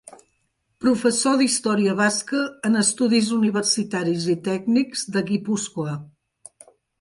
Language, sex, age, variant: Catalan, female, 60-69, Central